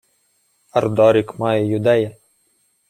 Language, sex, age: Ukrainian, male, 19-29